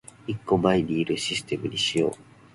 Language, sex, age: Japanese, male, 19-29